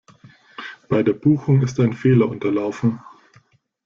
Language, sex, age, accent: German, male, 19-29, Deutschland Deutsch